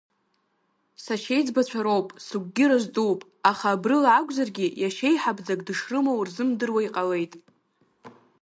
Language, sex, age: Abkhazian, female, under 19